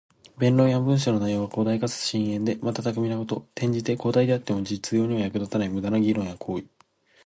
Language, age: Japanese, 19-29